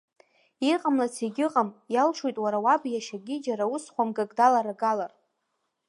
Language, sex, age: Abkhazian, female, 19-29